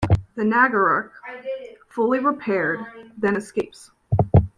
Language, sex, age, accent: English, female, under 19, United States English